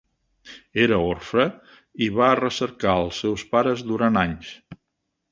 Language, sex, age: Catalan, male, 70-79